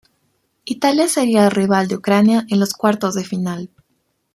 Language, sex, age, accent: Spanish, female, 19-29, Andino-Pacífico: Colombia, Perú, Ecuador, oeste de Bolivia y Venezuela andina